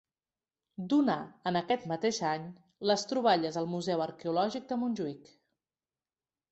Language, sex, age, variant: Catalan, female, 40-49, Central